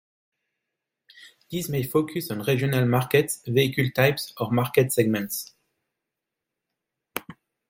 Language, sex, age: English, male, 30-39